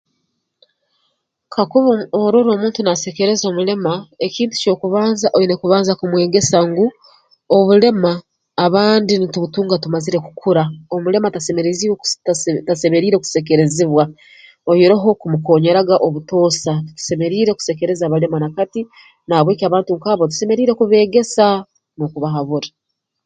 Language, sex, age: Tooro, female, 40-49